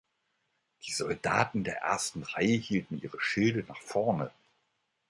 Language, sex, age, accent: German, male, 50-59, Deutschland Deutsch